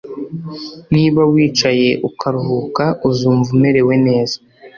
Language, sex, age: Kinyarwanda, male, under 19